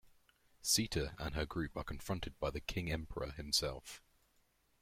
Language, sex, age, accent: English, male, under 19, England English